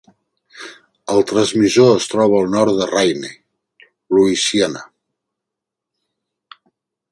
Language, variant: Catalan, Central